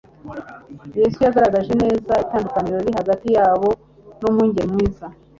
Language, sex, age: Kinyarwanda, female, 40-49